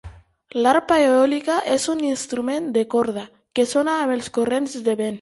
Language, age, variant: Catalan, under 19, Central